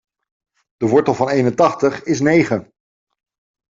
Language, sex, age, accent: Dutch, male, 40-49, Nederlands Nederlands